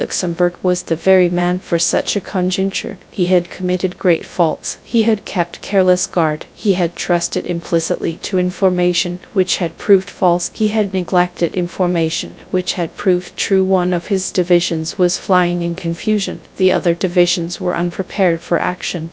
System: TTS, GradTTS